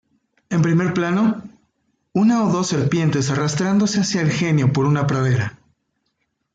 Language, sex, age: Spanish, male, 40-49